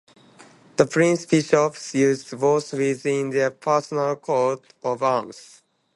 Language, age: English, 19-29